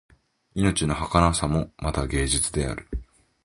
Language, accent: Japanese, 日本人